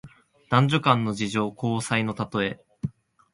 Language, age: Japanese, 19-29